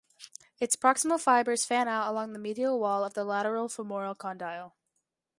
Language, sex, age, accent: English, male, under 19, United States English